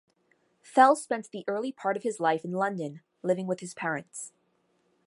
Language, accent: English, United States English